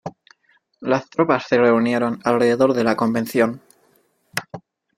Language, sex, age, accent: Spanish, male, 19-29, México